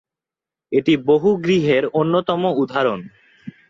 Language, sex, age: Bengali, male, 19-29